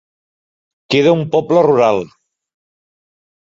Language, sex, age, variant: Catalan, male, 40-49, Central